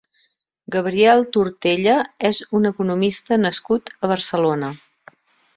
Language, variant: Catalan, Central